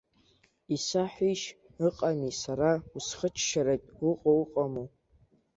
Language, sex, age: Abkhazian, male, under 19